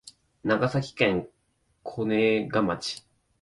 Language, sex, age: Japanese, male, 19-29